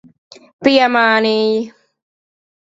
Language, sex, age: Latvian, female, 19-29